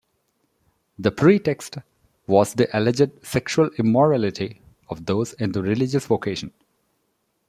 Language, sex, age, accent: English, male, 40-49, India and South Asia (India, Pakistan, Sri Lanka)